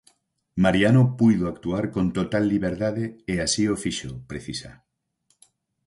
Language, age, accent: Galician, 50-59, Oriental (común en zona oriental)